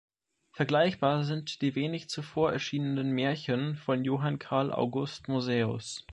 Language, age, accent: German, under 19, Deutschland Deutsch